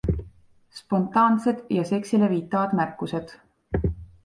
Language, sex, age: Estonian, female, 19-29